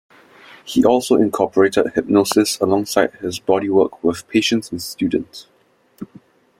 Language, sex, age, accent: English, male, 19-29, Singaporean English